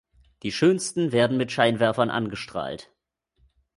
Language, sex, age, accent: German, male, 19-29, Deutschland Deutsch